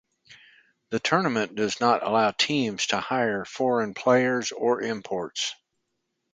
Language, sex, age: English, male, 60-69